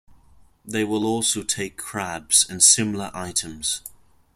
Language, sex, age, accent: English, male, under 19, England English